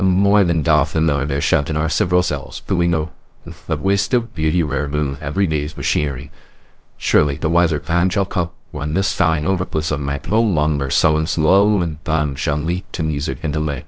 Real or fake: fake